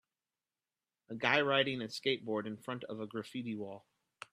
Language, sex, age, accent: English, male, 30-39, United States English